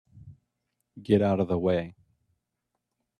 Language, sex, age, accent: English, male, 30-39, United States English